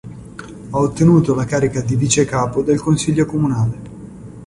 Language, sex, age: Italian, male, 19-29